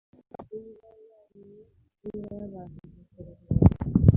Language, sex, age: Kinyarwanda, female, 19-29